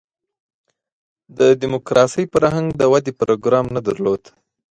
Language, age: Pashto, 19-29